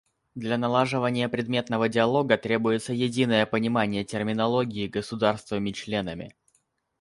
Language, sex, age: Russian, male, 19-29